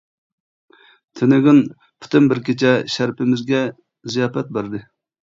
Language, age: Uyghur, 19-29